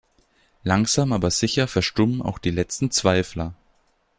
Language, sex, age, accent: German, male, 19-29, Österreichisches Deutsch